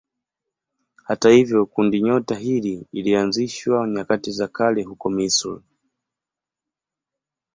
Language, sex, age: Swahili, male, 19-29